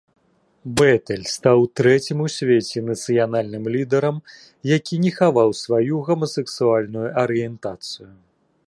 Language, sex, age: Belarusian, male, 40-49